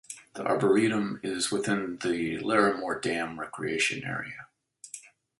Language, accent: English, United States English